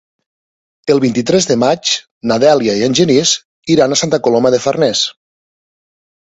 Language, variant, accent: Catalan, Nord-Occidental, Lleida